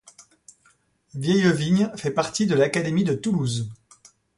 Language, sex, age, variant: French, male, 40-49, Français de métropole